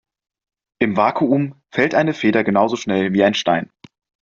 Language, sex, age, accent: German, male, 19-29, Deutschland Deutsch